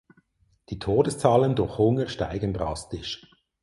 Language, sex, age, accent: German, male, 40-49, Schweizerdeutsch